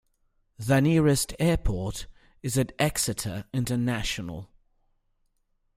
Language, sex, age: English, male, 30-39